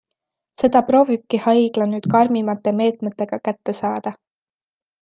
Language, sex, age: Estonian, female, 19-29